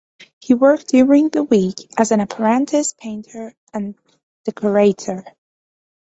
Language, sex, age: English, female, 19-29